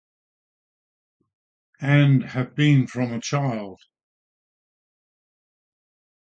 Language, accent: English, England English